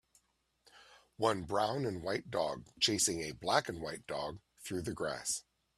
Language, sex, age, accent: English, male, 50-59, United States English